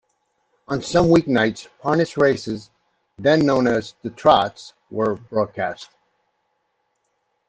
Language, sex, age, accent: English, male, 60-69, United States English